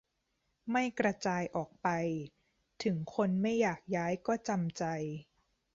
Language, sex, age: Thai, female, 30-39